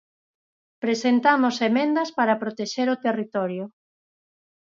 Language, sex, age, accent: Galician, female, 50-59, Normativo (estándar)